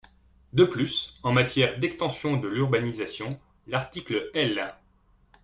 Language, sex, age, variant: French, male, 30-39, Français de métropole